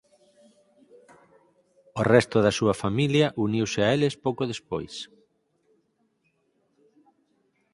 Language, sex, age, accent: Galician, male, 50-59, Central (gheada)